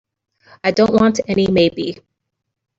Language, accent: English, United States English